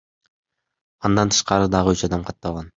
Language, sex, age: Kyrgyz, male, under 19